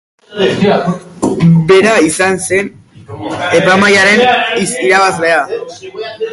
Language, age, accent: Basque, 19-29, Erdialdekoa edo Nafarra (Gipuzkoa, Nafarroa)